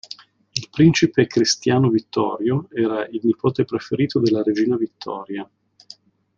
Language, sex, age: Italian, male, 40-49